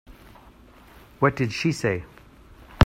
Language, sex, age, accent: English, male, 50-59, Canadian English